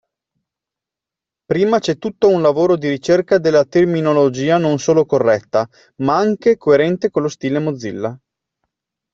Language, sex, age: Italian, male, 30-39